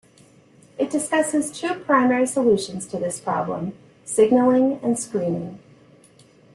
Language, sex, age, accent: English, female, 50-59, United States English